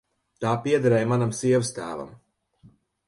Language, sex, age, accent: Latvian, male, 19-29, nav